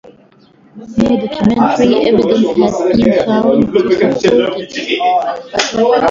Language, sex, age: English, female, 19-29